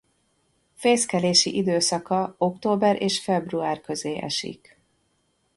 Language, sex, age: Hungarian, female, 50-59